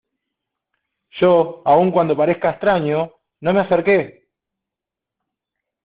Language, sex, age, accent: Spanish, male, 40-49, Rioplatense: Argentina, Uruguay, este de Bolivia, Paraguay